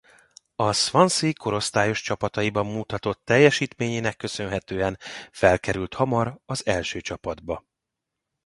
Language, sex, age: Hungarian, male, 40-49